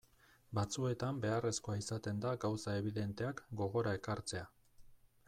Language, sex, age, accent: Basque, male, 40-49, Erdialdekoa edo Nafarra (Gipuzkoa, Nafarroa)